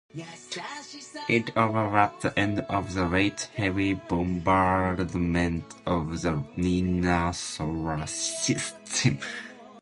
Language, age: English, under 19